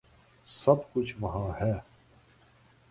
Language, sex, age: Urdu, male, 19-29